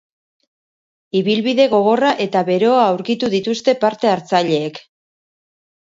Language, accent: Basque, Mendebalekoa (Araba, Bizkaia, Gipuzkoako mendebaleko herri batzuk)